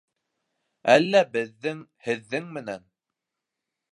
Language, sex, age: Bashkir, male, 19-29